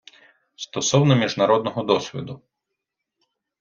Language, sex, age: Ukrainian, male, 30-39